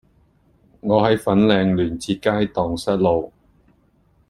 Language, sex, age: Cantonese, male, 50-59